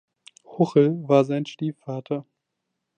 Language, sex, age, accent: German, male, 19-29, Deutschland Deutsch